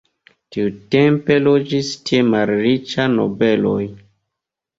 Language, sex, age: Esperanto, male, 30-39